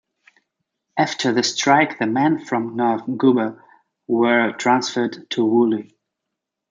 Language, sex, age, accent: English, male, 19-29, United States English